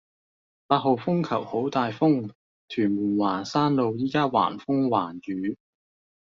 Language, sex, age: Cantonese, male, 30-39